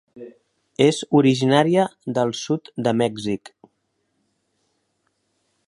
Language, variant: Catalan, Central